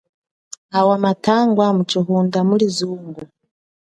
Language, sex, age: Chokwe, female, 40-49